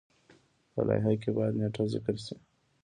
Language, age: Pashto, under 19